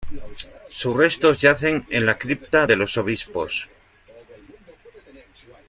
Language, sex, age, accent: Spanish, male, 40-49, España: Norte peninsular (Asturias, Castilla y León, Cantabria, País Vasco, Navarra, Aragón, La Rioja, Guadalajara, Cuenca)